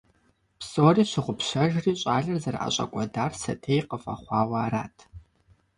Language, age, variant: Kabardian, 19-29, Адыгэбзэ (Къэбэрдей, Кирил, Урысей)